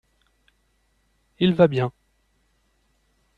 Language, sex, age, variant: French, male, 30-39, Français de métropole